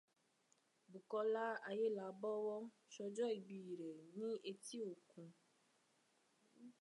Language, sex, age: Yoruba, female, 19-29